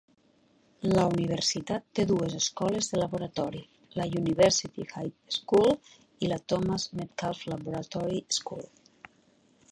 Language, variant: Catalan, Nord-Occidental